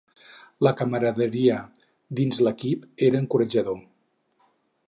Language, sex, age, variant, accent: Catalan, male, 50-59, Central, central